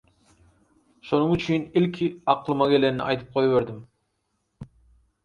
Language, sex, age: Turkmen, male, 30-39